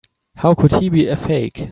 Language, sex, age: English, male, 19-29